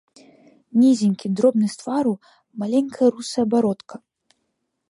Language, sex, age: Belarusian, female, under 19